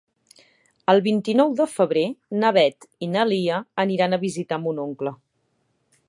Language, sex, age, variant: Catalan, female, 40-49, Central